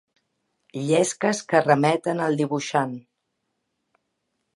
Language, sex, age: Catalan, female, 40-49